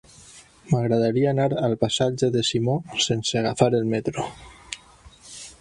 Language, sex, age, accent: Catalan, male, 40-49, valencià